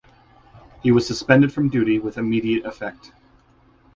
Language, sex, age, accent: English, male, 30-39, United States English